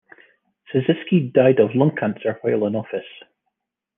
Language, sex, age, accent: English, male, 40-49, Scottish English